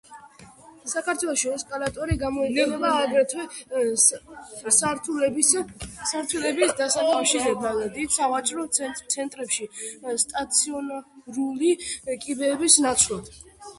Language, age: Georgian, under 19